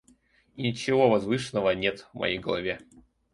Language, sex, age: Russian, male, 19-29